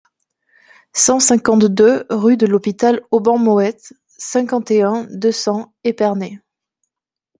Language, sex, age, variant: French, female, 30-39, Français de métropole